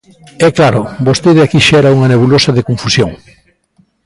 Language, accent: Galician, Oriental (común en zona oriental)